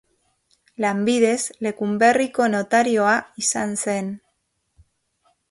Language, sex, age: Basque, female, 40-49